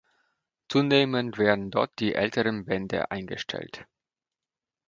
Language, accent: German, Polnisch Deutsch